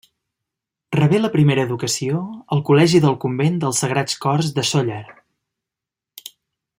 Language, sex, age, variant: Catalan, male, 30-39, Central